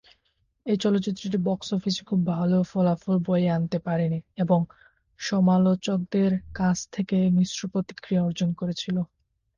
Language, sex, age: Bengali, male, 19-29